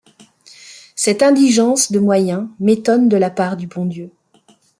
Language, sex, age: French, female, 50-59